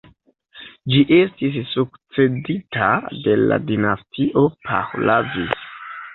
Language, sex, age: Esperanto, male, 30-39